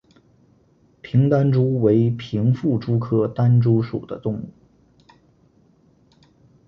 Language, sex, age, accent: Chinese, male, 19-29, 出生地：吉林省